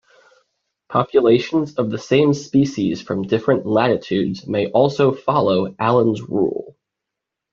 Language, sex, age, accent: English, male, 19-29, United States English